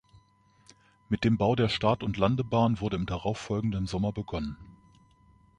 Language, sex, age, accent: German, male, 50-59, Deutschland Deutsch